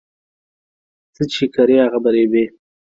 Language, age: Pashto, 30-39